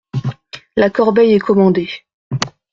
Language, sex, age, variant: French, female, 19-29, Français de métropole